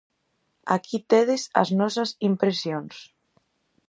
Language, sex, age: Galician, female, 19-29